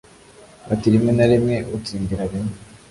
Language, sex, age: Kinyarwanda, male, 19-29